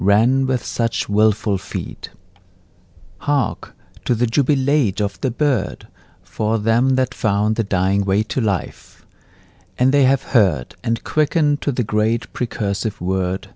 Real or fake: real